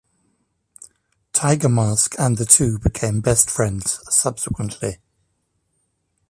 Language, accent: English, England English